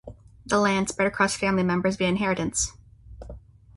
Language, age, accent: English, under 19, United States English